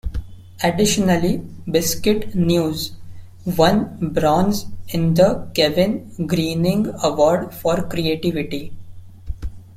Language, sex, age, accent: English, male, 19-29, India and South Asia (India, Pakistan, Sri Lanka)